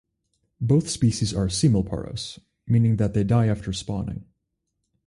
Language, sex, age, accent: English, male, 19-29, United States English